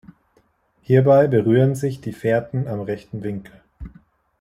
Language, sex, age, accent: German, male, 30-39, Deutschland Deutsch